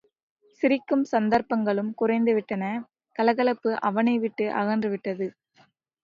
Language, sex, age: Tamil, female, 19-29